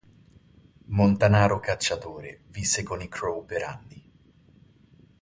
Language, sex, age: Italian, male, 19-29